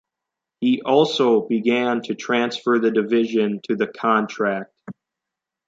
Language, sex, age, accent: English, male, under 19, United States English